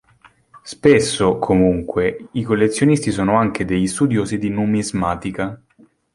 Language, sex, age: Italian, male, 19-29